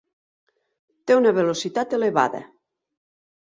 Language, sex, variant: Catalan, female, Nord-Occidental